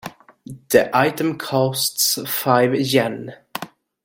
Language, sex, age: English, male, 19-29